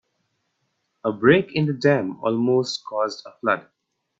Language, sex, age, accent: English, male, 30-39, India and South Asia (India, Pakistan, Sri Lanka)